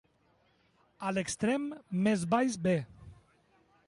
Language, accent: Catalan, valencià